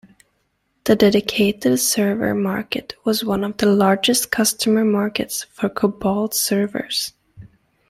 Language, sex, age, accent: English, female, 19-29, England English